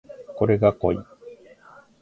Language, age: Japanese, 50-59